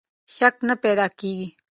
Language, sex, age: Pashto, female, 19-29